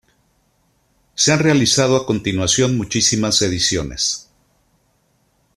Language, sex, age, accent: Spanish, male, 50-59, México